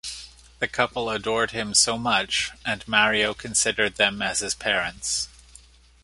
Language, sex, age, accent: English, male, 50-59, Canadian English